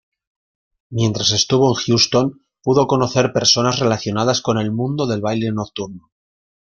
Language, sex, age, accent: Spanish, male, 50-59, España: Norte peninsular (Asturias, Castilla y León, Cantabria, País Vasco, Navarra, Aragón, La Rioja, Guadalajara, Cuenca)